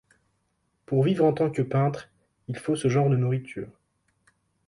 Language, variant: French, Français de métropole